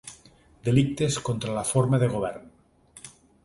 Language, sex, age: Catalan, male, 40-49